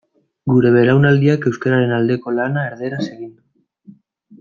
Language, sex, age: Basque, male, 19-29